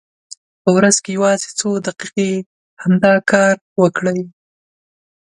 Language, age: Pashto, 19-29